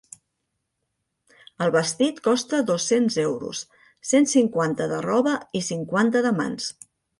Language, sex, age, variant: Catalan, female, 50-59, Central